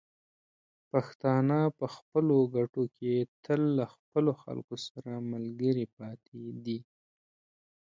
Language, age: Pashto, 19-29